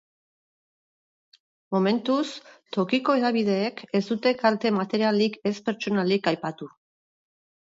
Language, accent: Basque, Mendebalekoa (Araba, Bizkaia, Gipuzkoako mendebaleko herri batzuk)